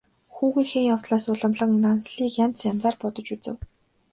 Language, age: Mongolian, 19-29